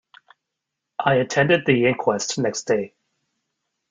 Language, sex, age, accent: English, male, 30-39, Canadian English